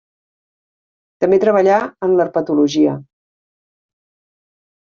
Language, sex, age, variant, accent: Catalan, female, 50-59, Central, central